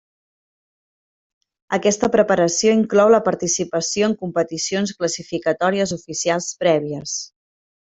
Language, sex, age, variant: Catalan, female, 30-39, Central